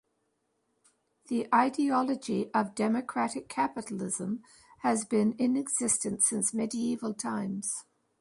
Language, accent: English, Canadian English